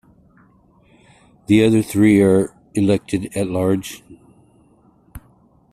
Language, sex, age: English, male, 40-49